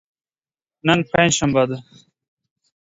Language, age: Pashto, 19-29